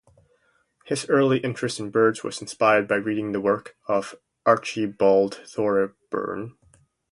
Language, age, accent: English, 19-29, United States English